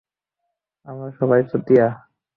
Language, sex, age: Bengali, male, 19-29